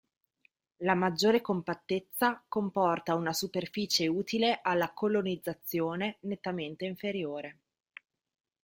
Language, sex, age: Italian, female, 30-39